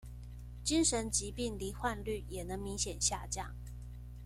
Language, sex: Chinese, female